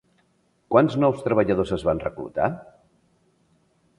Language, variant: Catalan, Nord-Occidental